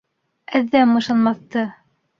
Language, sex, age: Bashkir, female, under 19